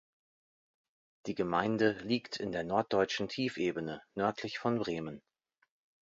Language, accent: German, Deutschland Deutsch